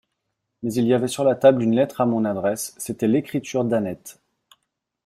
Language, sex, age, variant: French, male, 40-49, Français de métropole